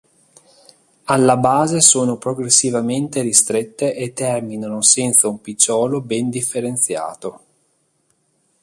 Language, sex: Italian, male